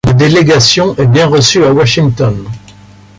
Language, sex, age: French, male, 70-79